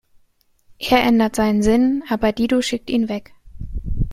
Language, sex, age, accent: German, female, 19-29, Deutschland Deutsch